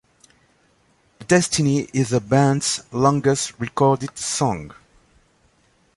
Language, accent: English, England English